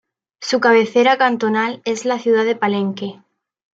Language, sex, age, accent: Spanish, female, 19-29, España: Sur peninsular (Andalucia, Extremadura, Murcia)